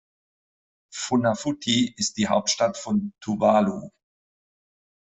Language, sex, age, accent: German, male, 50-59, Deutschland Deutsch